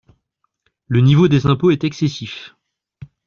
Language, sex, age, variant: French, male, 30-39, Français de métropole